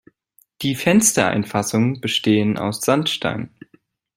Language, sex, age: German, male, 19-29